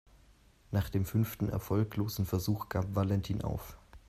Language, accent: German, Deutschland Deutsch